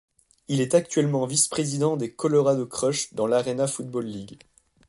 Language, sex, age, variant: French, male, 19-29, Français de métropole